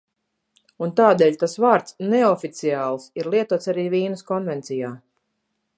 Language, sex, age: Latvian, female, 40-49